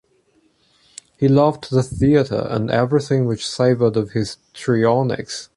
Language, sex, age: English, male, 19-29